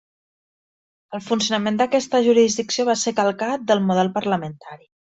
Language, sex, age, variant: Catalan, female, 30-39, Septentrional